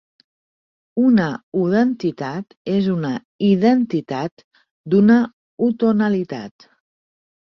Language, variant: Catalan, Central